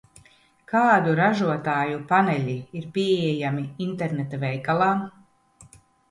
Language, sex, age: Latvian, female, 50-59